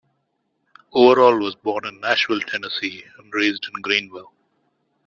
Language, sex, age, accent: English, male, 40-49, India and South Asia (India, Pakistan, Sri Lanka)